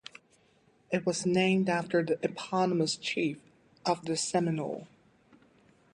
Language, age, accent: English, 19-29, United States English